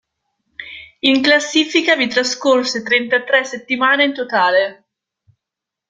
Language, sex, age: Italian, female, 19-29